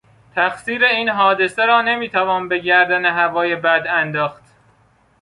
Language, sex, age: Persian, male, 19-29